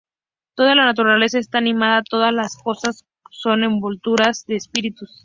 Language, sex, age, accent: Spanish, female, under 19, México